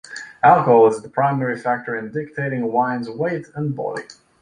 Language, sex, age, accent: English, male, 30-39, United States English